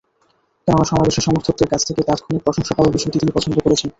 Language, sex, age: Bengali, male, 19-29